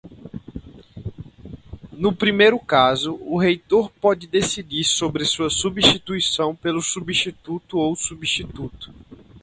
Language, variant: Portuguese, Portuguese (Brasil)